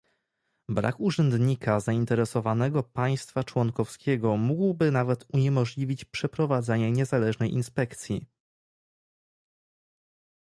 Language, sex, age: Polish, male, 19-29